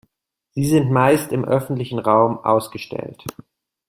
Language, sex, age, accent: German, male, 19-29, Deutschland Deutsch